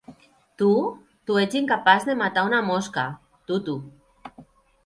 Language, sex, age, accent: Catalan, female, 30-39, valencià